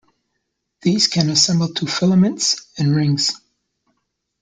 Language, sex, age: English, male, 40-49